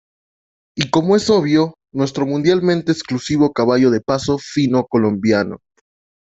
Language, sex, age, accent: Spanish, male, 19-29, Andino-Pacífico: Colombia, Perú, Ecuador, oeste de Bolivia y Venezuela andina